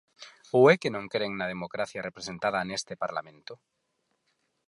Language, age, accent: Galician, 40-49, Normativo (estándar); Neofalante